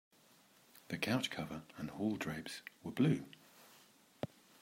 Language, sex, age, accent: English, male, 50-59, England English